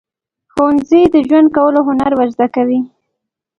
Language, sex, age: Pashto, female, 19-29